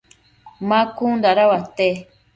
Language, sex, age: Matsés, female, 30-39